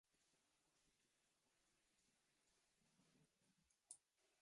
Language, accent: Spanish, Caribe: Cuba, Venezuela, Puerto Rico, República Dominicana, Panamá, Colombia caribeña, México caribeño, Costa del golfo de México